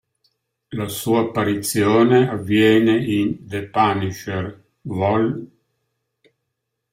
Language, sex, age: Italian, male, 60-69